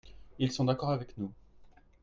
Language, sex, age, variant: French, male, 30-39, Français de métropole